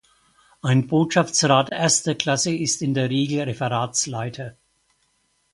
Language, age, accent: German, 70-79, Deutschland Deutsch